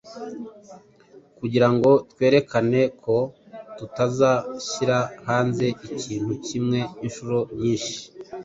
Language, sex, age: Kinyarwanda, male, 30-39